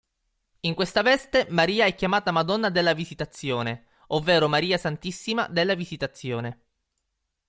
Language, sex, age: Italian, male, 19-29